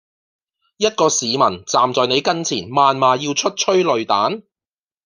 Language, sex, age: Cantonese, male, 40-49